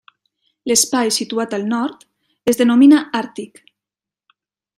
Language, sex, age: Catalan, female, 30-39